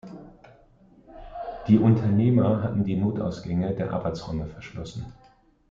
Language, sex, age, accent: German, male, 40-49, Deutschland Deutsch